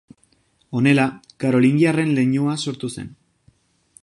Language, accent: Basque, Erdialdekoa edo Nafarra (Gipuzkoa, Nafarroa)